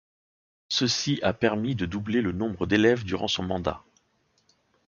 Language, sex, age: French, male, 40-49